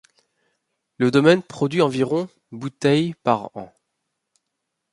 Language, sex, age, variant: French, male, 30-39, Français de métropole